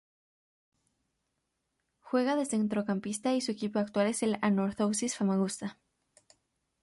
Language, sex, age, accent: Spanish, female, under 19, América central